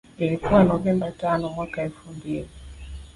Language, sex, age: Swahili, female, 30-39